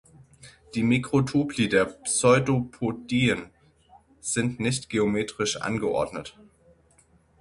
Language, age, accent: German, 30-39, Deutschland Deutsch